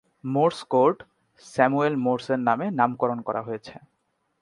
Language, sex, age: Bengali, male, 19-29